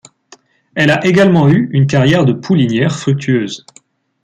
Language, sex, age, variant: French, male, 19-29, Français de métropole